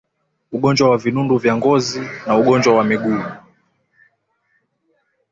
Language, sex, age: Swahili, male, 19-29